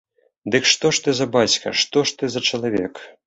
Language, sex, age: Belarusian, male, 19-29